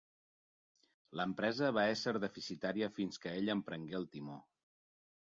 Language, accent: Catalan, Neutre